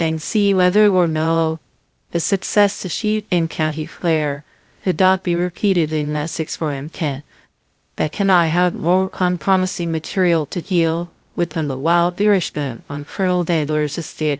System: TTS, VITS